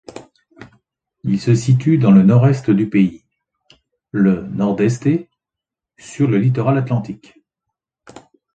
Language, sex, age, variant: French, male, 50-59, Français de métropole